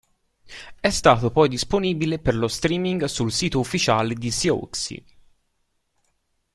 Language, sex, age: Italian, male, under 19